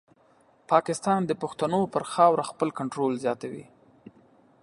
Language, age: Pashto, 30-39